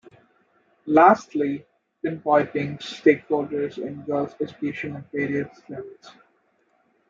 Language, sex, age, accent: English, male, 19-29, India and South Asia (India, Pakistan, Sri Lanka)